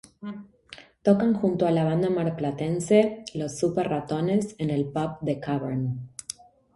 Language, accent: Spanish, Rioplatense: Argentina, Uruguay, este de Bolivia, Paraguay